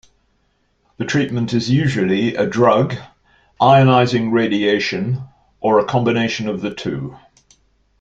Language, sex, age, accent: English, male, 60-69, England English